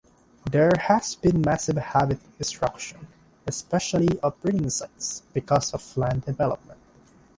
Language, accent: English, Filipino